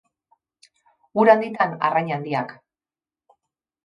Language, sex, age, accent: Basque, female, 50-59, Mendebalekoa (Araba, Bizkaia, Gipuzkoako mendebaleko herri batzuk)